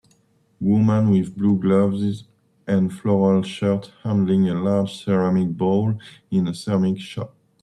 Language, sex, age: English, male, 30-39